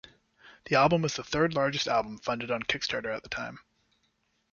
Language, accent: English, United States English